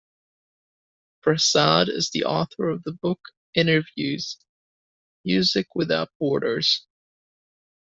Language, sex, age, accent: English, male, 30-39, United States English